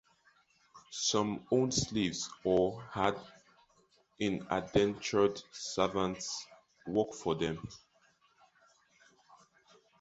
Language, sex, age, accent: English, male, 30-39, England English